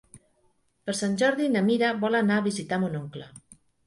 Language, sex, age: Catalan, female, 50-59